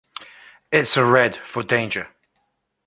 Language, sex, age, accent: English, male, 50-59, England English